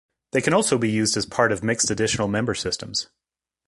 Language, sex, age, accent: English, male, 40-49, United States English